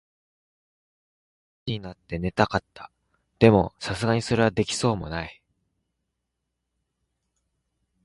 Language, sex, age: Japanese, male, 40-49